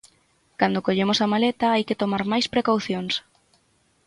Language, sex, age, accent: Galician, female, 19-29, Central (gheada); Normativo (estándar)